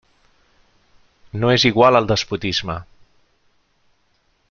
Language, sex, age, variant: Catalan, male, 40-49, Central